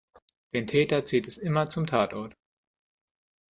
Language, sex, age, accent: German, male, 30-39, Deutschland Deutsch